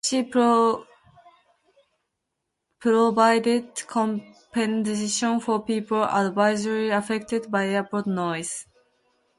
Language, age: English, 19-29